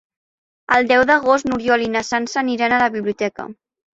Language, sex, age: Catalan, female, under 19